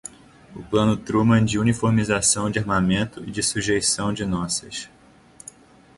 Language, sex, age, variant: Portuguese, male, 19-29, Portuguese (Brasil)